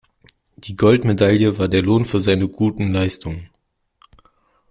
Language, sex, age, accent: German, male, under 19, Deutschland Deutsch